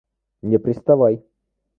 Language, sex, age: Russian, male, 19-29